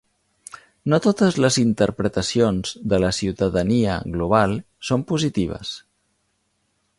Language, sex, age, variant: Catalan, male, 50-59, Central